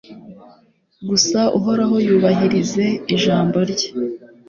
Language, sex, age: Kinyarwanda, female, 19-29